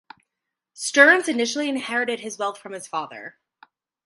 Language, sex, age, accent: English, female, 19-29, United States English